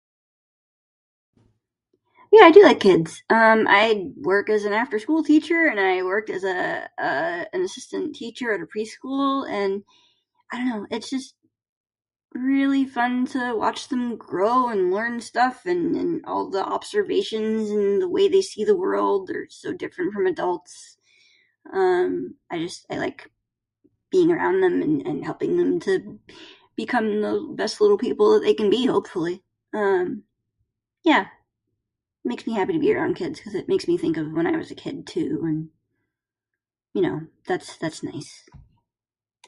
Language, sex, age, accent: English, female, 30-39, United States English